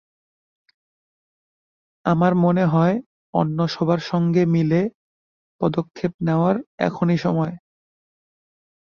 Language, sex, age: Bengali, male, 19-29